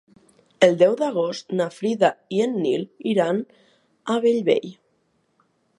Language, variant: Catalan, Nord-Occidental